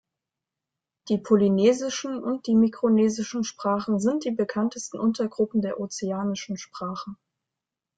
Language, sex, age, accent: German, female, 19-29, Deutschland Deutsch